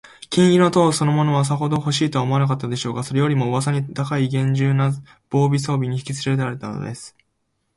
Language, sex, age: Japanese, male, 19-29